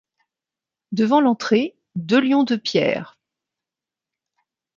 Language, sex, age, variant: French, female, 50-59, Français de métropole